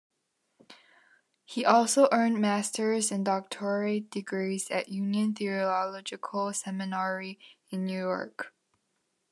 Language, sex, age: English, female, under 19